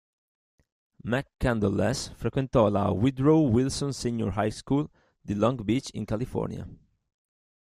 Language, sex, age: Italian, male, 30-39